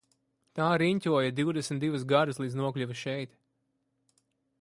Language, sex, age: Latvian, male, 30-39